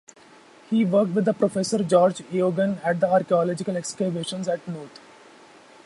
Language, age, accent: English, 19-29, India and South Asia (India, Pakistan, Sri Lanka)